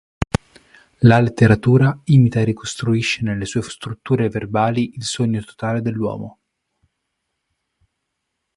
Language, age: Italian, 19-29